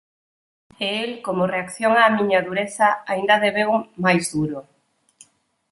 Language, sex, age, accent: Galician, female, 40-49, Oriental (común en zona oriental)